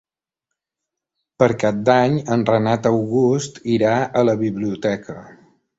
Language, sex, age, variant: Catalan, male, 50-59, Balear